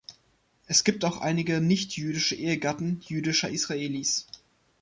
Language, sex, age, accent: German, male, 19-29, Deutschland Deutsch